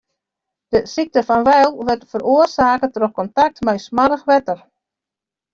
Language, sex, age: Western Frisian, female, 60-69